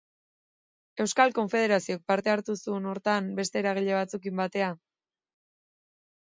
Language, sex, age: Basque, female, 30-39